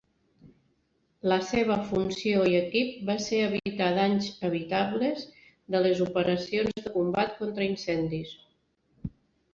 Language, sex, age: Catalan, female, 40-49